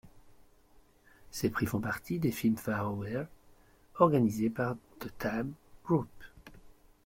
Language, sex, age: French, male, 30-39